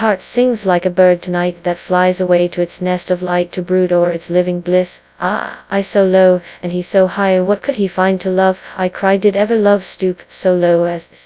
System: TTS, FastPitch